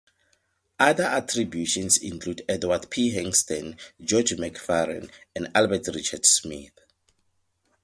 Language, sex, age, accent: English, male, 30-39, Southern African (South Africa, Zimbabwe, Namibia)